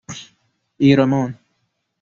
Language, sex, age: Persian, male, 19-29